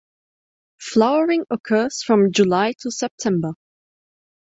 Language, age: English, 19-29